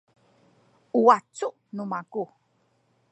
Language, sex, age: Sakizaya, female, 50-59